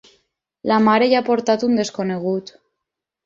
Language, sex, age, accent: Catalan, female, 19-29, valencià